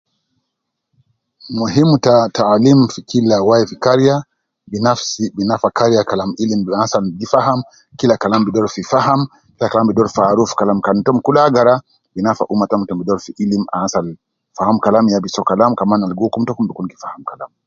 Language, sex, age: Nubi, male, 50-59